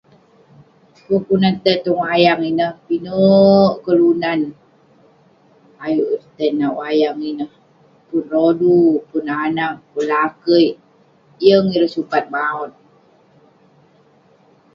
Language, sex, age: Western Penan, female, 30-39